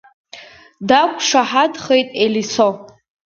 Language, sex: Abkhazian, female